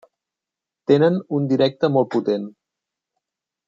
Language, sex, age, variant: Catalan, male, 30-39, Central